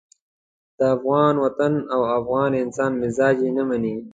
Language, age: Pashto, 19-29